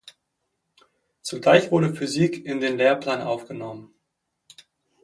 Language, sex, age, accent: German, male, 30-39, Deutschland Deutsch